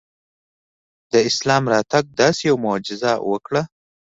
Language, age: Pashto, 19-29